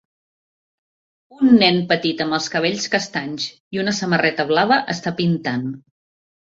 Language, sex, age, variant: Catalan, female, 50-59, Central